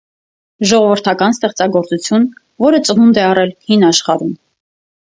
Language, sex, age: Armenian, female, 30-39